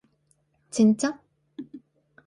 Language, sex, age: Japanese, female, 19-29